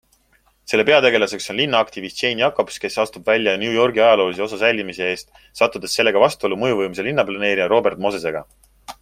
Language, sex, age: Estonian, male, 30-39